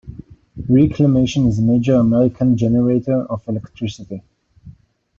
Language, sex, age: English, male, 19-29